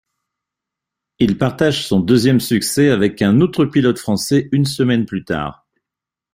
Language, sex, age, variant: French, male, 50-59, Français de métropole